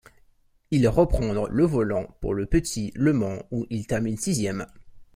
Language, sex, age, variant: French, male, 19-29, Français de métropole